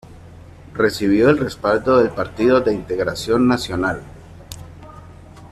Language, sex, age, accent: Spanish, male, 40-49, Andino-Pacífico: Colombia, Perú, Ecuador, oeste de Bolivia y Venezuela andina